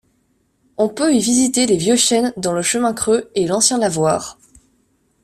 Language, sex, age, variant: French, female, 19-29, Français de métropole